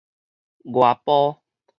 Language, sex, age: Min Nan Chinese, male, 19-29